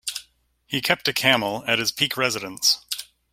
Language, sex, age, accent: English, male, 40-49, United States English